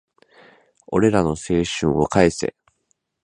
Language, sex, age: Japanese, male, 19-29